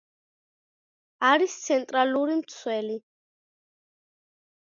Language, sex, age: Georgian, female, under 19